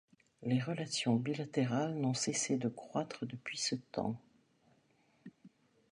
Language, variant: French, Français de métropole